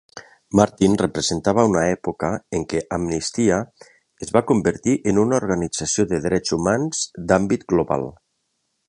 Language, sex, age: Catalan, male, 40-49